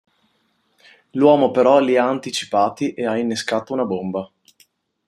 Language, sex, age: Italian, male, 30-39